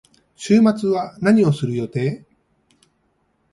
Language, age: Japanese, 50-59